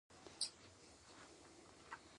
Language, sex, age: Pashto, female, 30-39